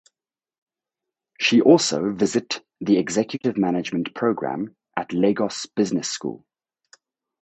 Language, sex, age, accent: English, male, 30-39, United States English